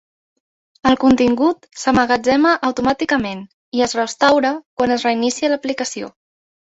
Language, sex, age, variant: Catalan, female, 19-29, Central